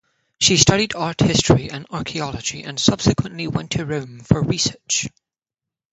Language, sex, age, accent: English, male, under 19, United States English; India and South Asia (India, Pakistan, Sri Lanka)